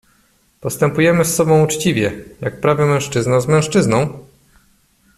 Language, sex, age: Polish, male, 30-39